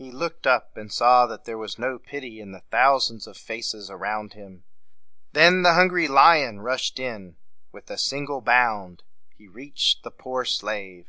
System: none